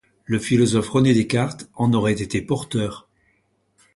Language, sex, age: French, male, 60-69